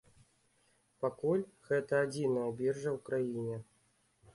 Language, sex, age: Belarusian, male, 19-29